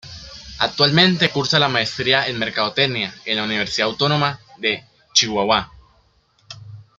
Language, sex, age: Spanish, male, under 19